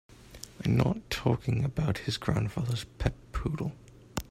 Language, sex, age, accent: English, male, 19-29, United States English